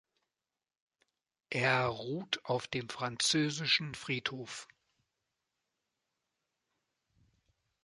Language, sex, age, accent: German, male, 50-59, Deutschland Deutsch